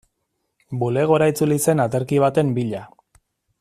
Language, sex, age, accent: Basque, male, 40-49, Erdialdekoa edo Nafarra (Gipuzkoa, Nafarroa)